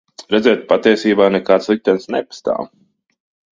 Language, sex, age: Latvian, male, 30-39